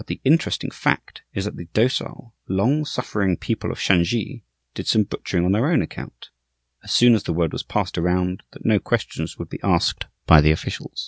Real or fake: real